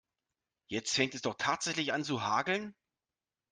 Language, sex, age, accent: German, male, 40-49, Deutschland Deutsch